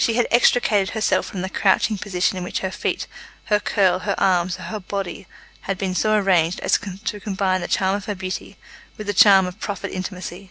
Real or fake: real